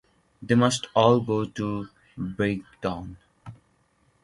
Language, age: English, 19-29